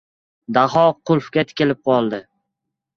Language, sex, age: Uzbek, male, 19-29